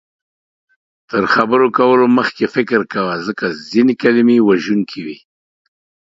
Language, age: Pashto, 50-59